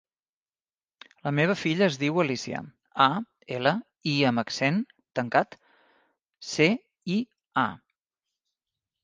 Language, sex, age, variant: Catalan, male, 40-49, Central